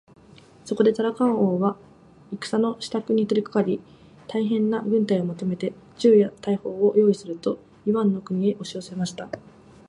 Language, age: Japanese, 19-29